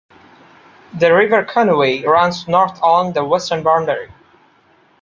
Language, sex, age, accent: English, male, 19-29, India and South Asia (India, Pakistan, Sri Lanka)